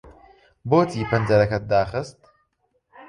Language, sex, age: Central Kurdish, male, 19-29